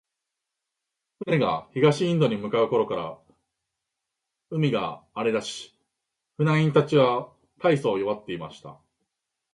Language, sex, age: Japanese, male, 40-49